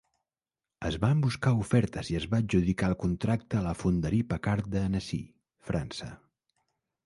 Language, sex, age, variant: Catalan, male, 40-49, Central